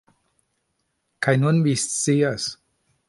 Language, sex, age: Esperanto, male, 50-59